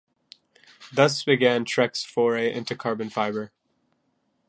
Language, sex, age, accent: English, male, under 19, United States English